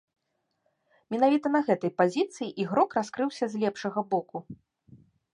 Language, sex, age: Belarusian, female, 19-29